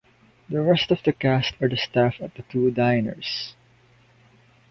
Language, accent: English, Filipino